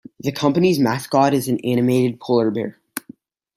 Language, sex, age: English, male, 19-29